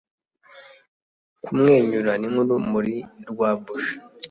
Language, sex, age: Kinyarwanda, male, 19-29